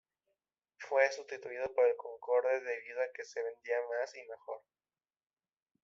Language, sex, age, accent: Spanish, male, 19-29, México